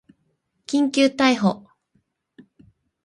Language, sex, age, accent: Japanese, female, 19-29, 標準語